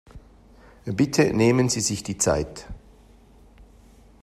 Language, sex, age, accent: German, male, 50-59, Schweizerdeutsch